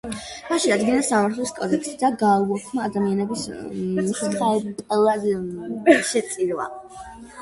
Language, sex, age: Georgian, female, 19-29